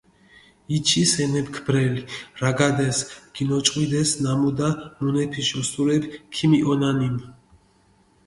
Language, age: Mingrelian, 30-39